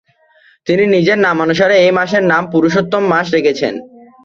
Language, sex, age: Bengali, male, 19-29